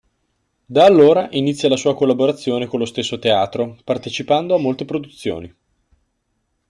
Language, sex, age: Italian, male, 19-29